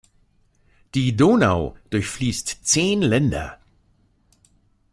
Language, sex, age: German, male, 60-69